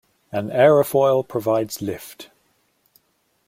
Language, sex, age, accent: English, male, 40-49, England English